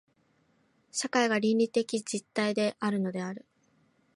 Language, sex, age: Japanese, female, 19-29